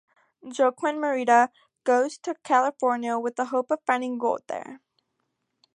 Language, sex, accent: English, female, United States English